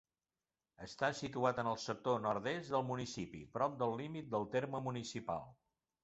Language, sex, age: Catalan, female, 70-79